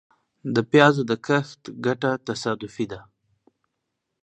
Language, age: Pashto, 19-29